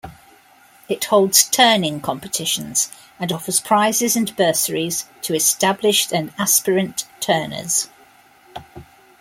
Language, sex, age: English, female, 60-69